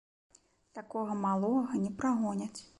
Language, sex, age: Belarusian, female, 30-39